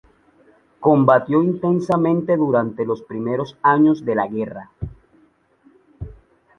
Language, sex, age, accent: Spanish, male, 30-39, Caribe: Cuba, Venezuela, Puerto Rico, República Dominicana, Panamá, Colombia caribeña, México caribeño, Costa del golfo de México